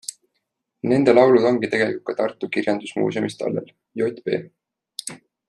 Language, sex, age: Estonian, male, 19-29